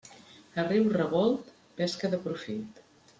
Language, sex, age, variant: Catalan, female, 50-59, Central